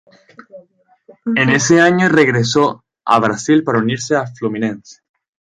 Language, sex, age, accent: Spanish, male, 19-29, España: Islas Canarias